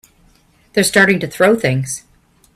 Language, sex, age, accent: English, female, 50-59, United States English